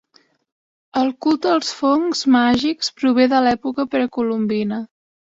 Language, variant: Catalan, Central